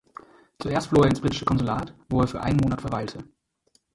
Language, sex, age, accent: German, male, 30-39, Deutschland Deutsch